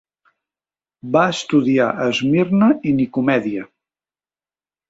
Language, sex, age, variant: Catalan, male, 60-69, Central